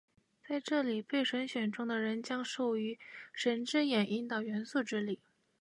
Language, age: Chinese, 19-29